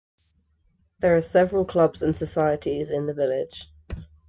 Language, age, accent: English, 19-29, England English